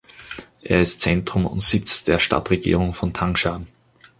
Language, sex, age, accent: German, male, 19-29, Österreichisches Deutsch